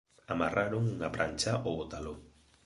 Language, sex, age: Galician, male, 40-49